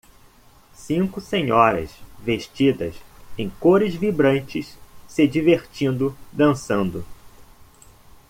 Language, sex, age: Portuguese, male, 30-39